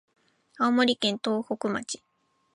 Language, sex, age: Japanese, female, 19-29